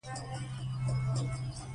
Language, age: Pashto, 19-29